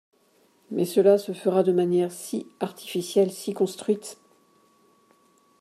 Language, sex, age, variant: French, female, 40-49, Français de métropole